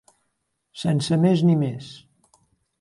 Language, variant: Catalan, Central